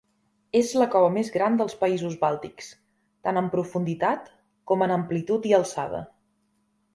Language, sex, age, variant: Catalan, female, 30-39, Central